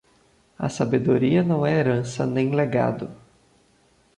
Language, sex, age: Portuguese, male, 30-39